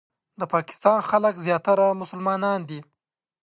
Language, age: Pashto, 19-29